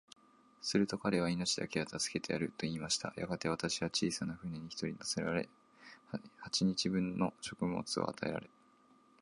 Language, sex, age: Japanese, male, 19-29